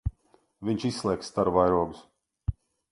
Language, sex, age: Latvian, male, 40-49